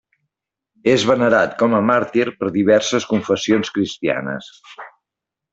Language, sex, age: Catalan, male, 50-59